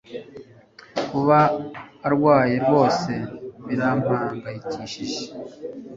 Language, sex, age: Kinyarwanda, male, 30-39